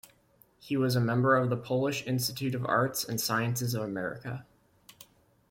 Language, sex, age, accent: English, male, 19-29, United States English